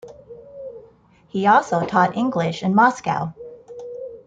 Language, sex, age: English, female, 50-59